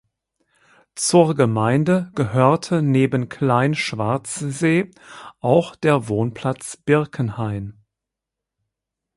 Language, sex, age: German, male, 50-59